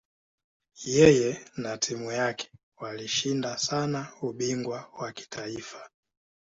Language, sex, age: Swahili, male, 19-29